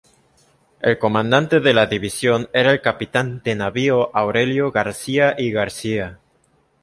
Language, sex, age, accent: Spanish, male, 19-29, México